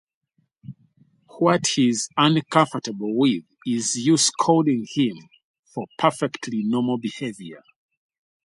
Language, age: English, 40-49